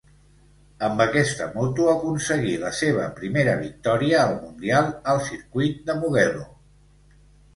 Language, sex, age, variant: Catalan, male, 60-69, Central